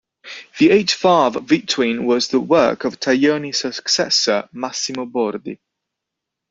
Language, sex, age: English, male, 30-39